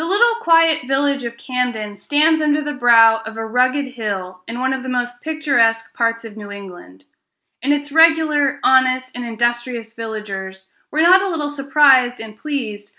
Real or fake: real